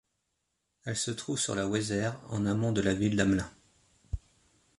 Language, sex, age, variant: French, male, 40-49, Français de métropole